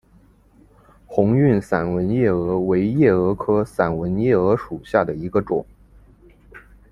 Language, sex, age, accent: Chinese, male, 19-29, 出生地：河南省